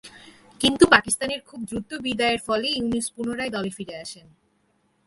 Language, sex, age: Bengali, female, 19-29